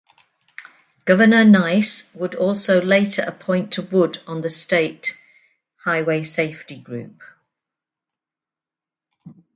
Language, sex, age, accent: English, female, 60-69, England English